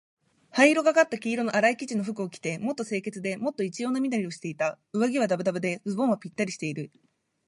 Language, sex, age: Japanese, female, 19-29